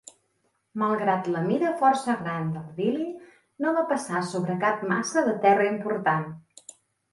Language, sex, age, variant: Catalan, female, 40-49, Central